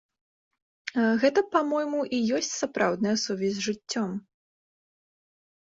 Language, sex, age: Belarusian, female, 19-29